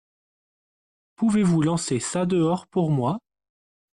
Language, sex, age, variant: French, male, 40-49, Français de métropole